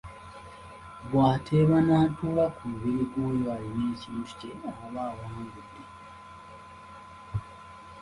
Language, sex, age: Ganda, male, 19-29